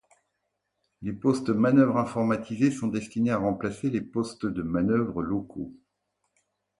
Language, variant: French, Français de métropole